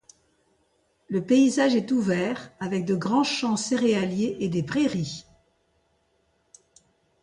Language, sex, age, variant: French, female, 70-79, Français de métropole